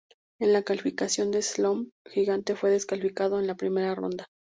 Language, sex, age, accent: Spanish, female, 30-39, México